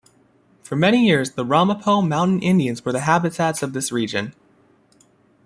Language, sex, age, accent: English, male, under 19, United States English